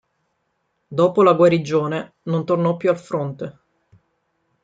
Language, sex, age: Italian, female, 30-39